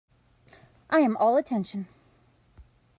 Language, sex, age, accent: English, female, 30-39, United States English